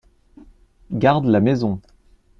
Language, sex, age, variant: French, male, 19-29, Français de métropole